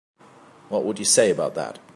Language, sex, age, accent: English, male, 40-49, England English